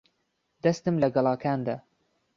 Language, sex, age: Central Kurdish, male, 19-29